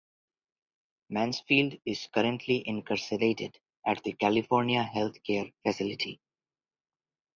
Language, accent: English, India and South Asia (India, Pakistan, Sri Lanka)